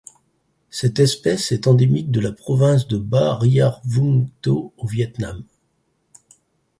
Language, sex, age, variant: French, male, 60-69, Français de métropole